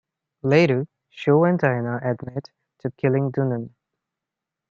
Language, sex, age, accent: English, male, 19-29, India and South Asia (India, Pakistan, Sri Lanka)